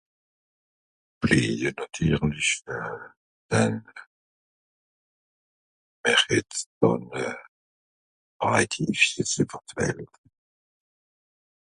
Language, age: Swiss German, 70-79